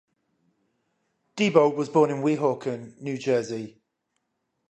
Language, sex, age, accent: English, male, 30-39, England English